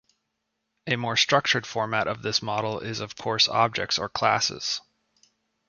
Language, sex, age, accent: English, male, 30-39, United States English